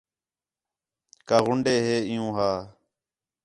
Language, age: Khetrani, 19-29